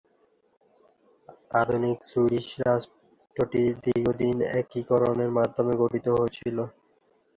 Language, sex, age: Bengali, male, under 19